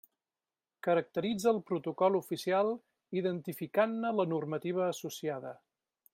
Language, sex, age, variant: Catalan, male, 50-59, Central